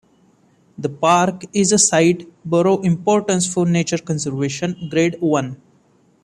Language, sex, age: English, male, 19-29